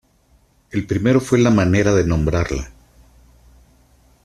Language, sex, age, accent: Spanish, male, 50-59, México